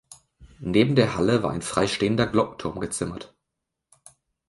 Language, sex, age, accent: German, male, under 19, Deutschland Deutsch